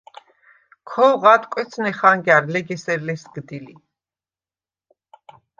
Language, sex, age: Svan, female, 50-59